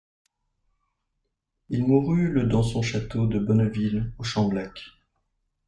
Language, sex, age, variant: French, male, 30-39, Français de métropole